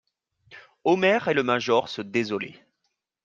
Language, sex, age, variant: French, male, 19-29, Français de métropole